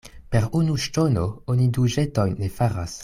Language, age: Esperanto, 19-29